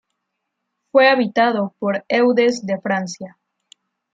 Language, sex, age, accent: Spanish, female, 19-29, México